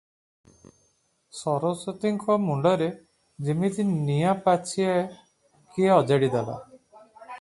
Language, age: Odia, 40-49